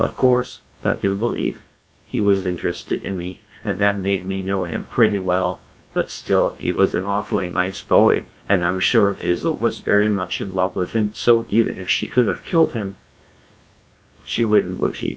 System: TTS, GlowTTS